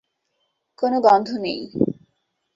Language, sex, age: Bengali, female, 19-29